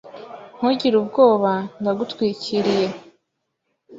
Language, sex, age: Kinyarwanda, female, 19-29